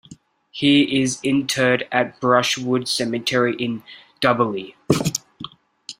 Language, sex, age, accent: English, male, 19-29, Australian English